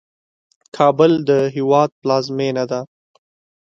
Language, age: Pashto, 19-29